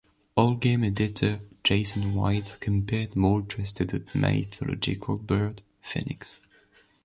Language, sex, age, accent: English, male, under 19, Canadian English